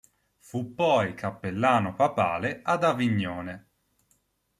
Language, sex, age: Italian, male, 19-29